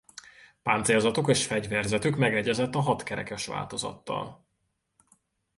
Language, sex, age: Hungarian, male, 30-39